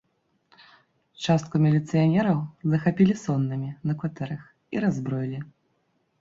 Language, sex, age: Belarusian, female, 30-39